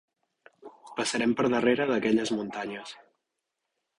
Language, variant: Catalan, Central